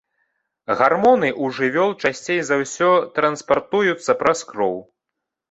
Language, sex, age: Belarusian, male, 19-29